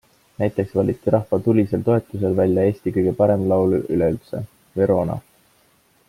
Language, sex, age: Estonian, male, 19-29